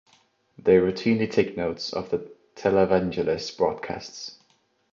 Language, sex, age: English, male, 19-29